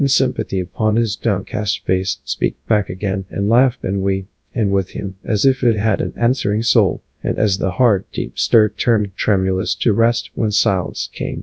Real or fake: fake